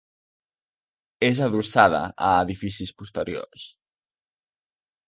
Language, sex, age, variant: Catalan, male, under 19, Central